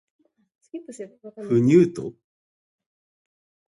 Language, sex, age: Japanese, female, under 19